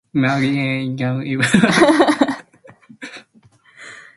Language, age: Luo (Kenya and Tanzania), under 19